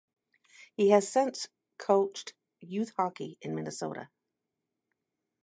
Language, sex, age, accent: English, female, 60-69, United States English